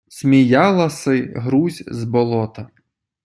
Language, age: Ukrainian, 19-29